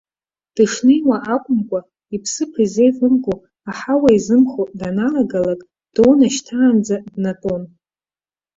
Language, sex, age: Abkhazian, female, 19-29